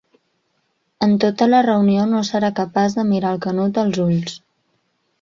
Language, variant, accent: Catalan, Central, central